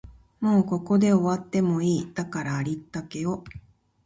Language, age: Japanese, 30-39